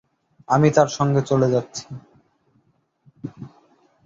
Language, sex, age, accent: Bengali, male, under 19, শুদ্ধ